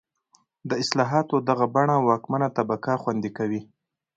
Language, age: Pashto, 19-29